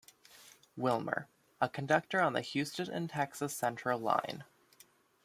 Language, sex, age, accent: English, male, under 19, United States English